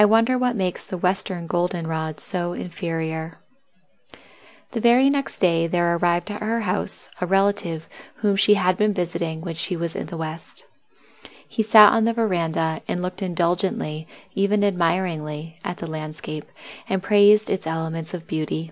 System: none